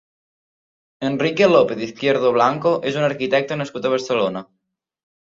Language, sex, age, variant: Catalan, male, under 19, Central